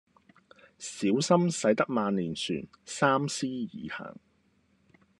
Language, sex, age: Cantonese, male, 19-29